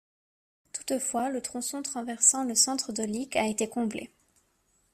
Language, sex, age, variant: French, female, 19-29, Français de métropole